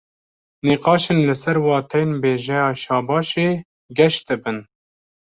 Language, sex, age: Kurdish, male, 19-29